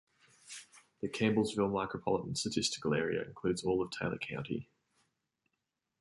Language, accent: English, Australian English